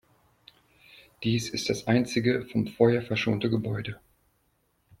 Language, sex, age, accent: German, male, 40-49, Deutschland Deutsch